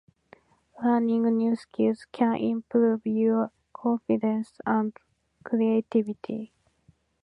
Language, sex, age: Japanese, female, 19-29